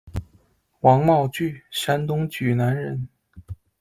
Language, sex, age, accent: Chinese, male, 30-39, 出生地：北京市